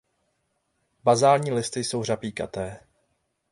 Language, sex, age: Czech, male, 30-39